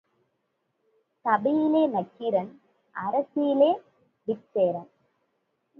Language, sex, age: Tamil, female, 19-29